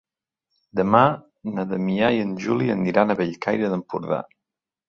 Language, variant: Catalan, Central